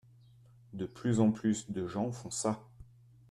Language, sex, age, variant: French, male, 40-49, Français de métropole